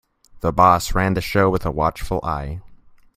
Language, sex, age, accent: English, male, 19-29, United States English